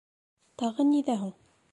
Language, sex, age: Bashkir, female, 19-29